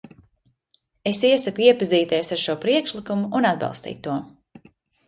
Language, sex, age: Latvian, female, 30-39